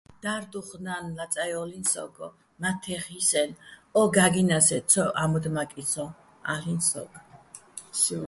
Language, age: Bats, 60-69